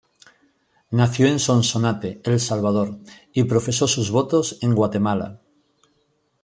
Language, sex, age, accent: Spanish, male, 50-59, España: Sur peninsular (Andalucia, Extremadura, Murcia)